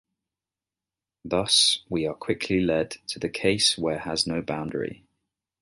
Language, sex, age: English, male, 19-29